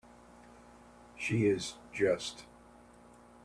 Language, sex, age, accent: English, male, 70-79, United States English